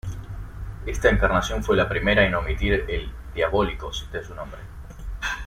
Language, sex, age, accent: Spanish, male, 19-29, Rioplatense: Argentina, Uruguay, este de Bolivia, Paraguay